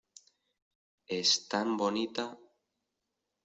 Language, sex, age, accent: Spanish, male, 19-29, España: Norte peninsular (Asturias, Castilla y León, Cantabria, País Vasco, Navarra, Aragón, La Rioja, Guadalajara, Cuenca)